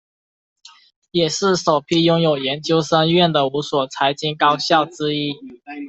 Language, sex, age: Chinese, male, 19-29